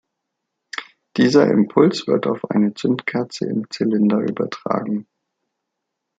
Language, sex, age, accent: German, male, 40-49, Deutschland Deutsch